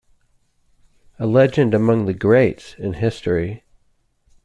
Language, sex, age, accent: English, male, 40-49, United States English